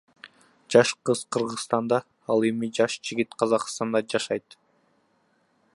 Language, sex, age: Kyrgyz, female, 19-29